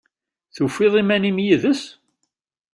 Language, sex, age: Kabyle, male, 50-59